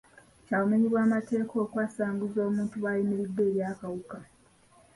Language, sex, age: Ganda, female, 19-29